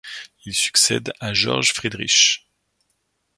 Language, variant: French, Français de métropole